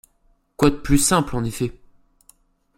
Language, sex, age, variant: French, male, under 19, Français de métropole